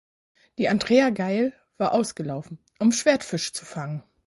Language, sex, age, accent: German, female, 19-29, Deutschland Deutsch